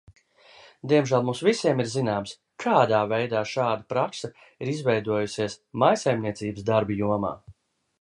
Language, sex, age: Latvian, male, 30-39